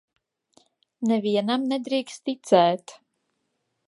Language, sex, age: Latvian, female, 19-29